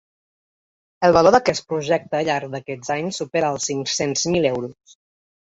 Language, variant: Catalan, Balear